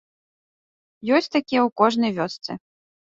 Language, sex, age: Belarusian, female, 30-39